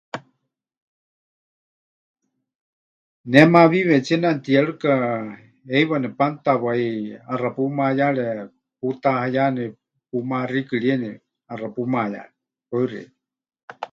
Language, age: Huichol, 50-59